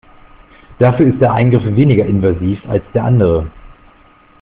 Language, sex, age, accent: German, male, 30-39, Deutschland Deutsch